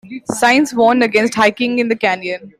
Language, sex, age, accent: English, female, 19-29, India and South Asia (India, Pakistan, Sri Lanka)